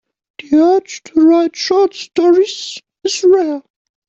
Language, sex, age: English, male, 19-29